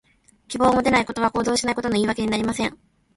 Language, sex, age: Japanese, female, 19-29